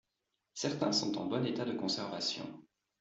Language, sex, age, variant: French, male, 30-39, Français de métropole